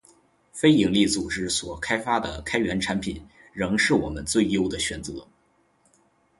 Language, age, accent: Chinese, 19-29, 出生地：吉林省